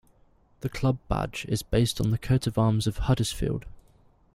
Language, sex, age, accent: English, male, 19-29, England English